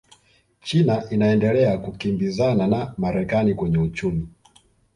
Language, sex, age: Swahili, male, 19-29